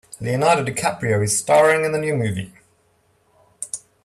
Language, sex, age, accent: English, male, 40-49, Southern African (South Africa, Zimbabwe, Namibia)